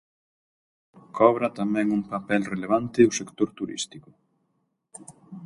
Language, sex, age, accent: Galician, male, 30-39, Normativo (estándar)